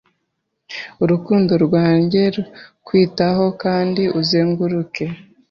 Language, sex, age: Kinyarwanda, female, 30-39